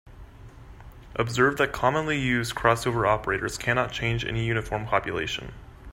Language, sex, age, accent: English, male, under 19, United States English